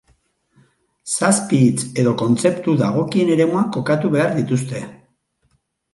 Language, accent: Basque, Erdialdekoa edo Nafarra (Gipuzkoa, Nafarroa)